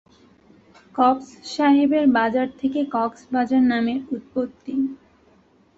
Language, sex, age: Bengali, female, under 19